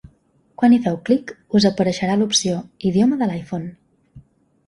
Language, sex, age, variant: Catalan, female, 19-29, Balear